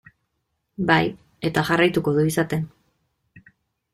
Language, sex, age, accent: Basque, female, 19-29, Erdialdekoa edo Nafarra (Gipuzkoa, Nafarroa)